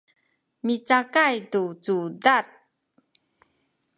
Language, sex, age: Sakizaya, female, 50-59